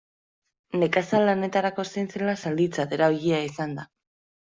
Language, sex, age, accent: Basque, female, 30-39, Mendebalekoa (Araba, Bizkaia, Gipuzkoako mendebaleko herri batzuk)